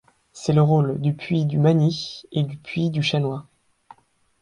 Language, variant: French, Français de métropole